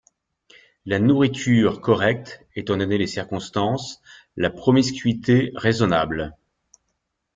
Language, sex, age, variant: French, male, 40-49, Français de métropole